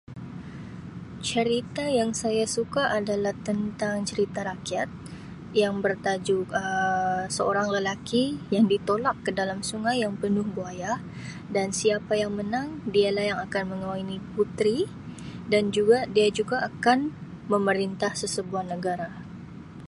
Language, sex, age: Sabah Malay, female, 19-29